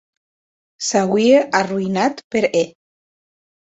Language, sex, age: Occitan, female, 40-49